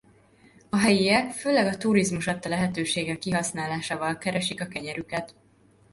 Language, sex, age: Hungarian, female, 19-29